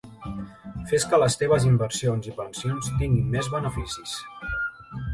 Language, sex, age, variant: Catalan, male, 19-29, Central